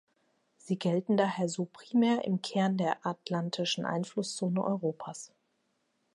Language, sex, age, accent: German, female, 40-49, Deutschland Deutsch